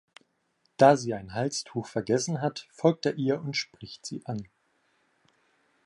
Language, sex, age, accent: German, male, 19-29, Deutschland Deutsch